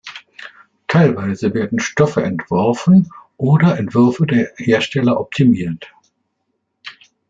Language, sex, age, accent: German, male, 60-69, Deutschland Deutsch